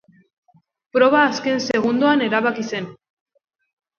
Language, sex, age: Basque, female, 30-39